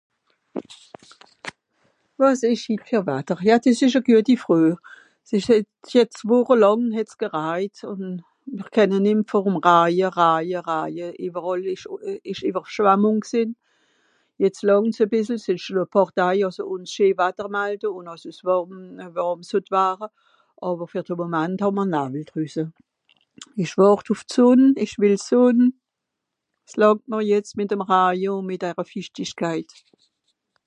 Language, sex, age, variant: Swiss German, female, 50-59, Nordniederàlemmànisch (Rishoffe, Zàwere, Bùsswìller, Hawenau, Brüemt, Stroossbùri, Molse, Dàmbàch, Schlettstàtt, Pfàlzbùri usw.)